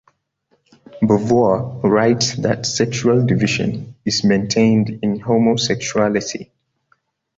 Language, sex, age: English, male, 19-29